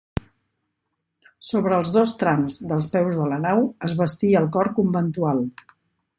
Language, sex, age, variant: Catalan, female, 50-59, Central